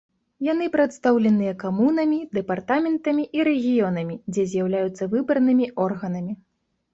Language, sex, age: Belarusian, female, 19-29